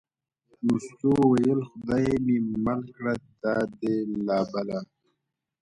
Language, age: Pashto, 19-29